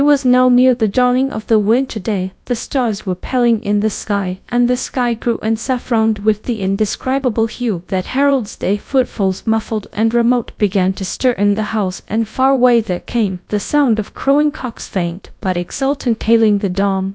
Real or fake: fake